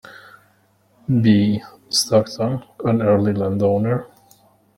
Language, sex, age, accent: English, male, 30-39, United States English